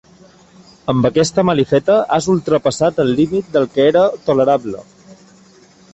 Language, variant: Catalan, Balear